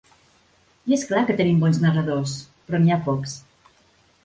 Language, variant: Catalan, Central